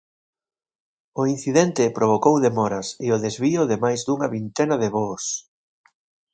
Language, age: Galician, 40-49